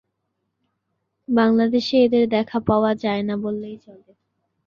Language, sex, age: Bengali, female, 19-29